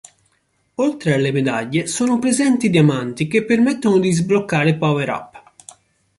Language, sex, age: Italian, male, 19-29